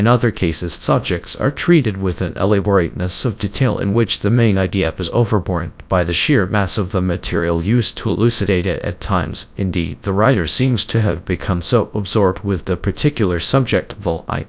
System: TTS, GradTTS